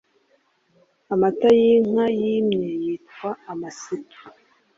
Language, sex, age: Kinyarwanda, female, 19-29